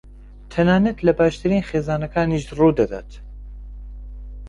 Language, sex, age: Central Kurdish, male, 19-29